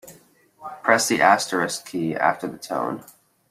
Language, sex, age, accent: English, male, 19-29, United States English